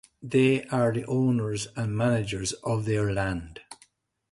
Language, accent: English, Irish English